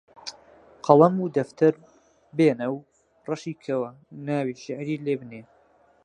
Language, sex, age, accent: Central Kurdish, male, 19-29, سۆرانی